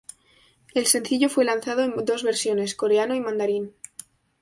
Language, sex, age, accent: Spanish, female, 19-29, España: Centro-Sur peninsular (Madrid, Toledo, Castilla-La Mancha)